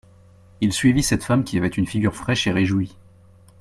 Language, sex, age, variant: French, male, 30-39, Français de métropole